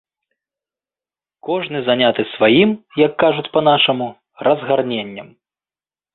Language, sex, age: Belarusian, male, 30-39